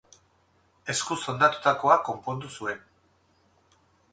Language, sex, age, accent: Basque, male, 50-59, Erdialdekoa edo Nafarra (Gipuzkoa, Nafarroa)